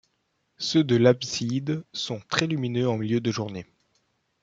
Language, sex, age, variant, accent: French, male, 19-29, Français d'Europe, Français de Belgique